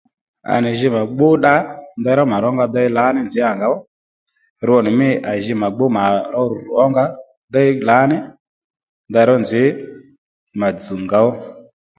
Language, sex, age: Lendu, male, 30-39